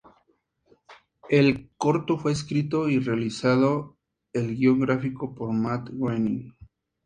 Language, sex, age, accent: Spanish, male, 19-29, México